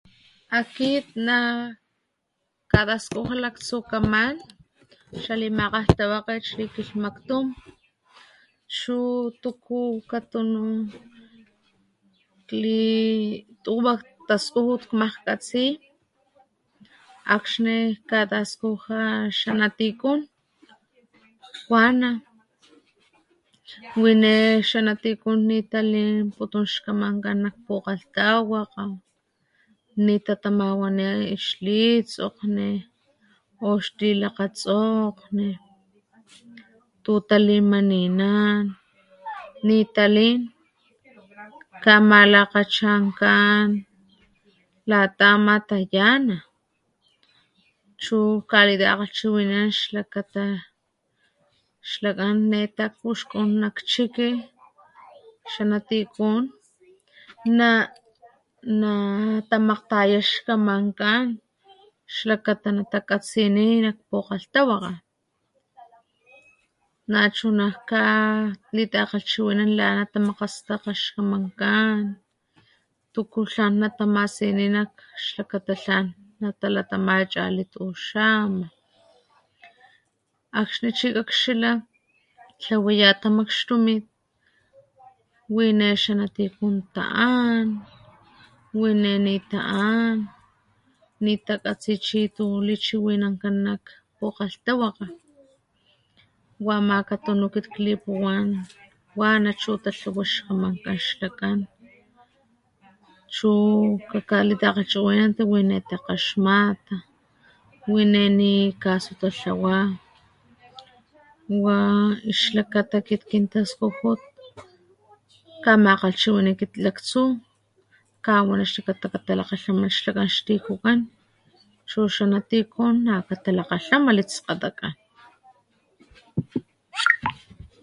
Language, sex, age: Papantla Totonac, female, 30-39